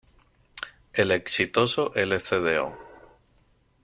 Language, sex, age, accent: Spanish, male, 19-29, España: Centro-Sur peninsular (Madrid, Toledo, Castilla-La Mancha)